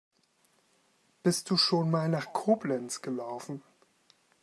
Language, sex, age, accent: German, male, 19-29, Deutschland Deutsch